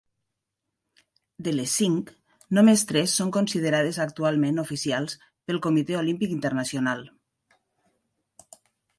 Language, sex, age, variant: Catalan, female, 50-59, Nord-Occidental